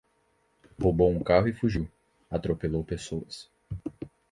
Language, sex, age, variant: Portuguese, male, 19-29, Portuguese (Brasil)